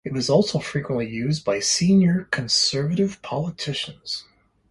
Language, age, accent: English, 60-69, Canadian English